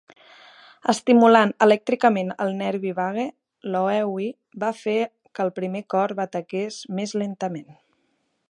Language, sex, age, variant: Catalan, female, 30-39, Central